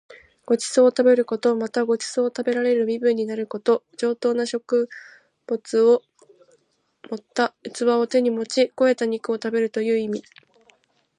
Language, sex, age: Japanese, female, 19-29